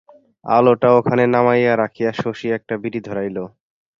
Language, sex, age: Bengali, male, 19-29